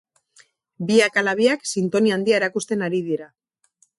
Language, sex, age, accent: Basque, female, 40-49, Mendebalekoa (Araba, Bizkaia, Gipuzkoako mendebaleko herri batzuk)